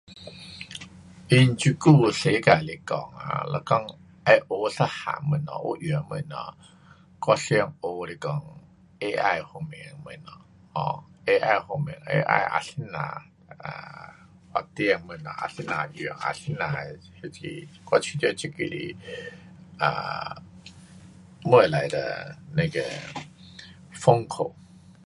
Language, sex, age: Pu-Xian Chinese, male, 50-59